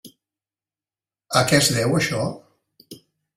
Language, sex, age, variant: Catalan, male, 60-69, Central